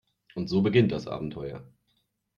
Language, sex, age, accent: German, male, 40-49, Deutschland Deutsch